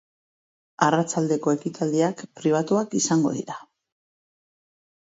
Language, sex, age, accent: Basque, female, 40-49, Mendebalekoa (Araba, Bizkaia, Gipuzkoako mendebaleko herri batzuk)